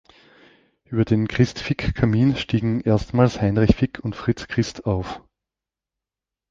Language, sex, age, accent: German, male, 40-49, Österreichisches Deutsch